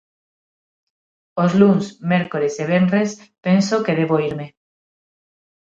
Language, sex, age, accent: Galician, female, 30-39, Normativo (estándar); Neofalante